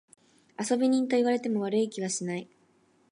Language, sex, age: Japanese, female, 19-29